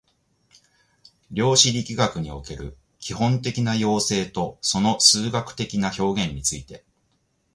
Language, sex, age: Japanese, male, 40-49